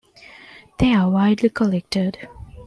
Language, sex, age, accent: English, female, 19-29, India and South Asia (India, Pakistan, Sri Lanka)